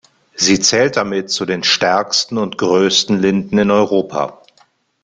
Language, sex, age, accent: German, male, 50-59, Deutschland Deutsch